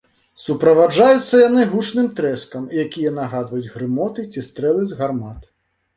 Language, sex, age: Belarusian, male, 40-49